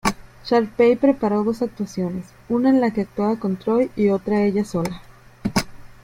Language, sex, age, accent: Spanish, female, 19-29, México